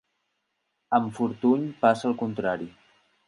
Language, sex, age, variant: Catalan, male, 19-29, Central